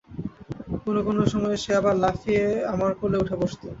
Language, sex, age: Bengali, male, 19-29